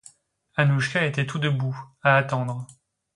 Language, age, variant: French, 19-29, Français de métropole